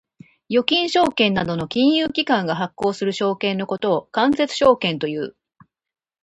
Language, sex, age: Japanese, female, 40-49